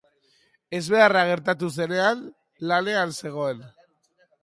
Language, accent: Basque, Mendebalekoa (Araba, Bizkaia, Gipuzkoako mendebaleko herri batzuk)